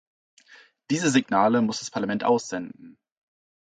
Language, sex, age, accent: German, male, 19-29, Deutschland Deutsch